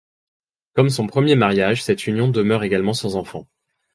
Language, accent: French, Français de Belgique